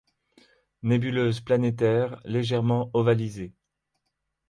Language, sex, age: French, male, 30-39